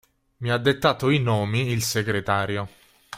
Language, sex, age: Italian, male, 19-29